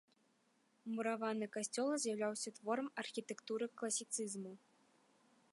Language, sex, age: Belarusian, female, 19-29